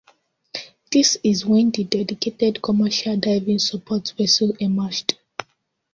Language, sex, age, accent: English, female, under 19, Southern African (South Africa, Zimbabwe, Namibia)